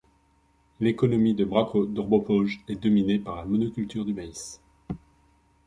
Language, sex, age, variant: French, male, 40-49, Français de métropole